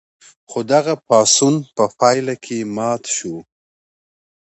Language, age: Pashto, 40-49